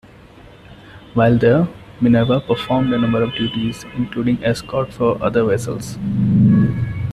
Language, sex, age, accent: English, male, 19-29, India and South Asia (India, Pakistan, Sri Lanka)